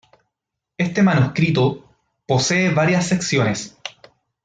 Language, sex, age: Spanish, male, 30-39